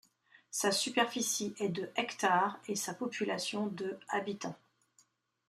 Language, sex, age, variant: French, female, 50-59, Français de métropole